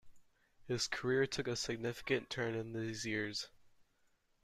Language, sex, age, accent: English, male, under 19, United States English